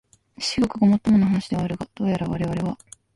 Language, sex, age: Japanese, female, 19-29